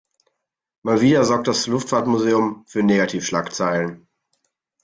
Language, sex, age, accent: German, male, 19-29, Deutschland Deutsch